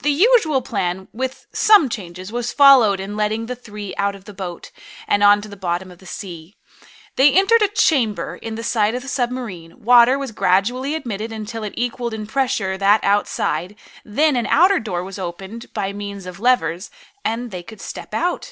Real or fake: real